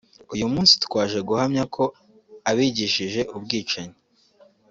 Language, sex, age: Kinyarwanda, male, under 19